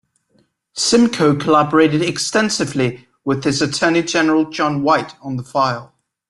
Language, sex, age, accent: English, male, 19-29, England English